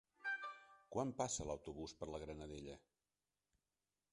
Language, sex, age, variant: Catalan, male, 60-69, Central